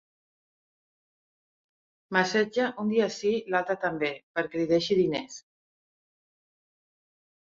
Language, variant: Catalan, Central